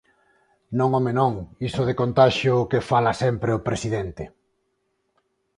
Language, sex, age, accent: Galician, male, 40-49, Normativo (estándar); Neofalante